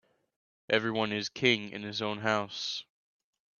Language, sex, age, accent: English, male, 19-29, United States English